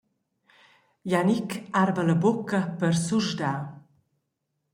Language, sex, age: Romansh, female, 40-49